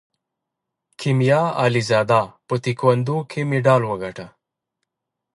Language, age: Pashto, 19-29